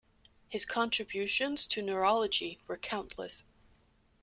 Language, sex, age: English, female, 30-39